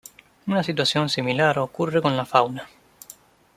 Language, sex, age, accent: Spanish, male, 19-29, Rioplatense: Argentina, Uruguay, este de Bolivia, Paraguay